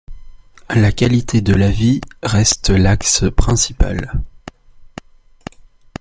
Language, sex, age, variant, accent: French, male, 19-29, Français d'Europe, Français de Belgique